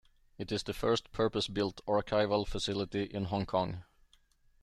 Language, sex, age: English, male, 40-49